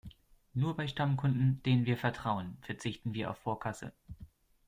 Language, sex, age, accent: German, male, 30-39, Deutschland Deutsch